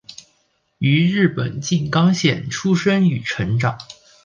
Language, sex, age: Chinese, male, 19-29